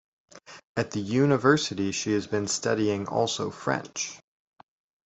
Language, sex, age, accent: English, male, 30-39, United States English